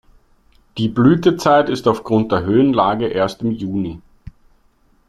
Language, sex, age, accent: German, male, 30-39, Österreichisches Deutsch